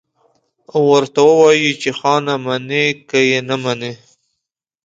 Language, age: Pashto, 30-39